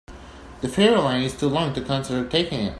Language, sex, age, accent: English, male, 19-29, Canadian English